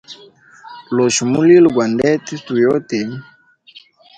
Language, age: Hemba, 19-29